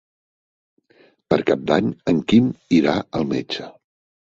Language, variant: Catalan, Central